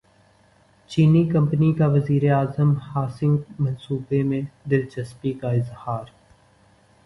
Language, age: Urdu, 19-29